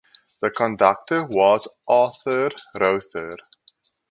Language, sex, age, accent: English, male, 19-29, Southern African (South Africa, Zimbabwe, Namibia)